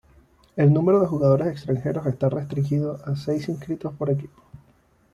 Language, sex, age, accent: Spanish, male, 30-39, Caribe: Cuba, Venezuela, Puerto Rico, República Dominicana, Panamá, Colombia caribeña, México caribeño, Costa del golfo de México